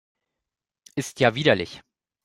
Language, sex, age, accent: German, male, 19-29, Deutschland Deutsch